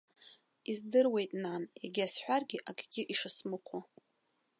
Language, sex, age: Abkhazian, female, 19-29